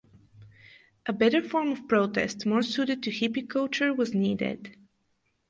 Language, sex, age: English, female, 19-29